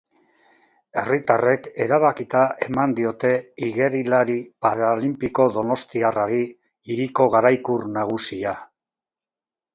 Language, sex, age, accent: Basque, male, 60-69, Mendebalekoa (Araba, Bizkaia, Gipuzkoako mendebaleko herri batzuk)